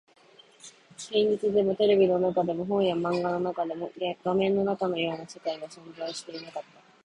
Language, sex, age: Japanese, female, under 19